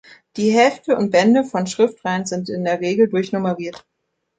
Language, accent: German, Deutschland Deutsch